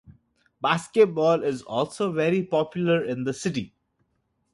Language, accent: English, India and South Asia (India, Pakistan, Sri Lanka)